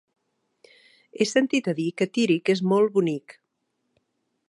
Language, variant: Catalan, Central